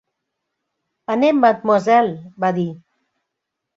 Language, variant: Catalan, Central